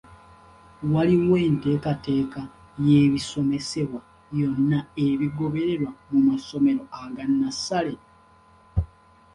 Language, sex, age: Ganda, male, 19-29